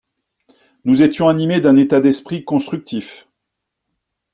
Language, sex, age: French, male, 50-59